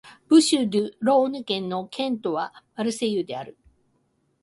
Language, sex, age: Japanese, female, 50-59